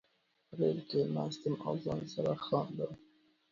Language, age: Pashto, 19-29